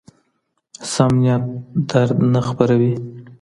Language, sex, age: Pashto, female, 19-29